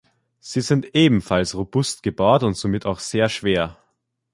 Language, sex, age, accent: German, male, under 19, Österreichisches Deutsch